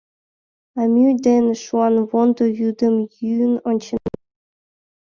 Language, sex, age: Mari, female, under 19